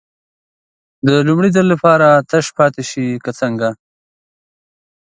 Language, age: Pashto, 30-39